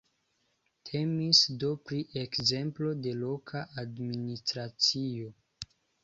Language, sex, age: Esperanto, male, 19-29